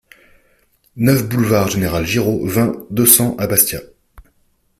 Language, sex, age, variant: French, male, 19-29, Français de métropole